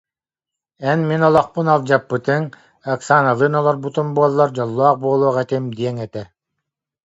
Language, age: Yakut, 50-59